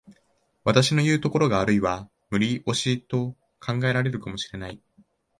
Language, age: Japanese, 19-29